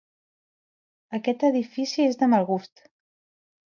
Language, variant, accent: Catalan, Central, central